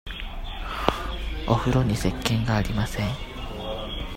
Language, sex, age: Japanese, male, 19-29